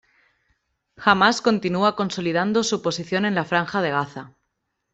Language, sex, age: Spanish, female, 30-39